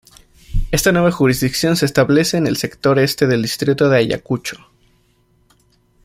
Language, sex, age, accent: Spanish, male, 19-29, México